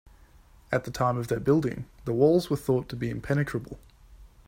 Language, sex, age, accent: English, male, 19-29, Australian English